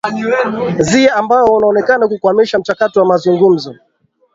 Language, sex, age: Swahili, male, 19-29